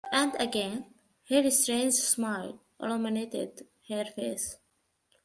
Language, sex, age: English, female, 40-49